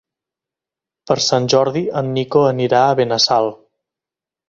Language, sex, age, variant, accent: Catalan, male, 19-29, Central, central